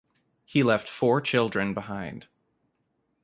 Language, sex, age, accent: English, male, 19-29, United States English